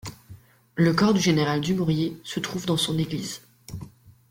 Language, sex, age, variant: French, female, 19-29, Français de métropole